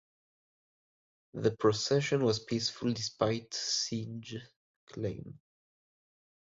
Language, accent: English, Israeli